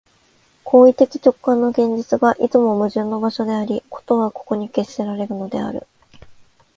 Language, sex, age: Japanese, female, 19-29